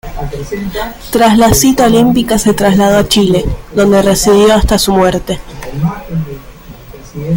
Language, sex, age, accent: Spanish, female, 19-29, Rioplatense: Argentina, Uruguay, este de Bolivia, Paraguay